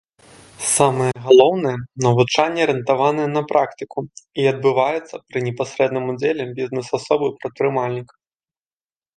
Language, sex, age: Belarusian, male, 19-29